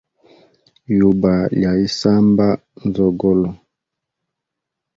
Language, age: Hemba, 19-29